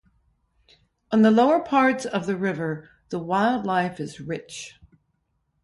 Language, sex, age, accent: English, female, 60-69, United States English